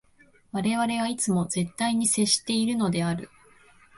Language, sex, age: Japanese, female, 19-29